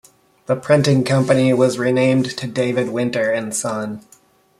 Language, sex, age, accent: English, male, 30-39, United States English